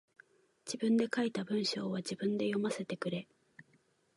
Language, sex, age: Japanese, female, 19-29